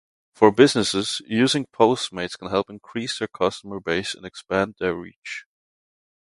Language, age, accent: English, 19-29, United States English